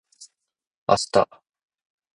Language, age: Japanese, 30-39